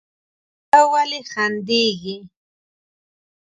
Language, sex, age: Pashto, female, 19-29